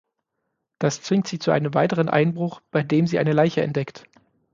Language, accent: German, Deutschland Deutsch